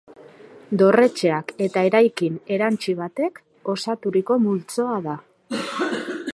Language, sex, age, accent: Basque, female, 30-39, Mendebalekoa (Araba, Bizkaia, Gipuzkoako mendebaleko herri batzuk)